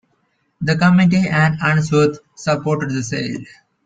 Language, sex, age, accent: English, male, under 19, India and South Asia (India, Pakistan, Sri Lanka)